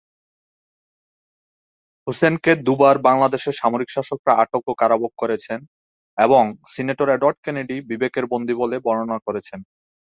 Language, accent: Bengali, প্রমিত বাংলা